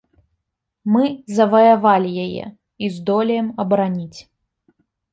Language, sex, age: Belarusian, female, 30-39